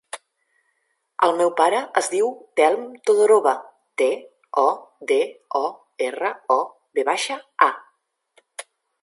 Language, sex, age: Catalan, female, 40-49